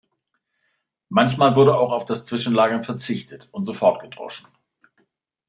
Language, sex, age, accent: German, male, 50-59, Deutschland Deutsch